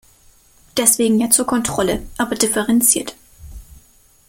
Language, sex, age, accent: German, female, 19-29, Deutschland Deutsch